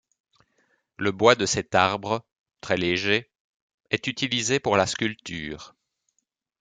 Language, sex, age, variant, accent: French, male, 40-49, Français d'Europe, Français de Belgique